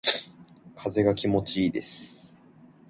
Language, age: Japanese, under 19